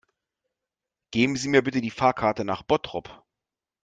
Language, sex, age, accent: German, male, 40-49, Deutschland Deutsch